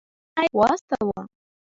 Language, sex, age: Pashto, female, under 19